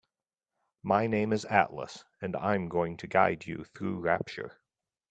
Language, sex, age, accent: English, male, 30-39, United States English